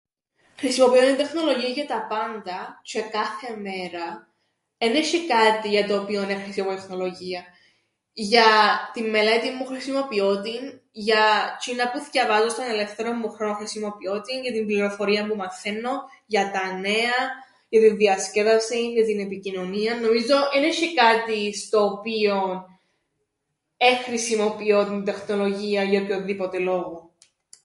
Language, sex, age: Greek, female, 19-29